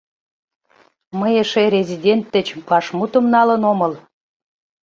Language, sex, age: Mari, female, 40-49